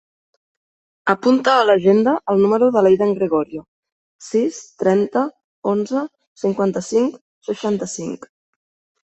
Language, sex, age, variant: Catalan, female, 30-39, Central